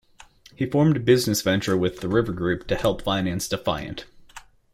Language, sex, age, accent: English, male, 19-29, United States English